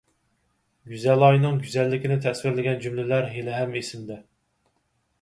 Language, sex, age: Uyghur, male, 30-39